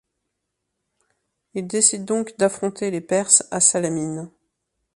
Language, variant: French, Français de métropole